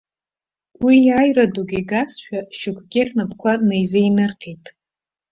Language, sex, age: Abkhazian, female, 19-29